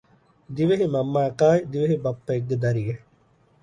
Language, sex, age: Divehi, male, under 19